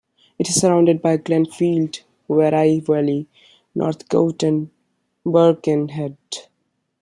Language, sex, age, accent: English, male, under 19, India and South Asia (India, Pakistan, Sri Lanka)